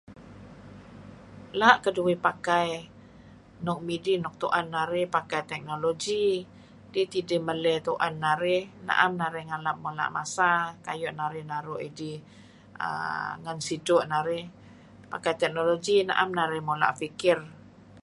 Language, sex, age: Kelabit, female, 60-69